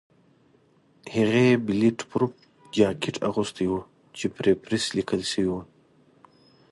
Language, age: Pashto, 19-29